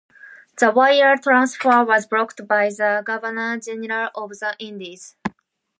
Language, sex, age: English, female, 19-29